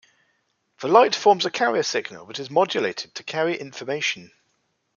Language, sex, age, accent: English, male, 19-29, England English